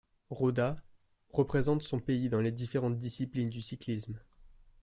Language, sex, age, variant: French, male, 19-29, Français de métropole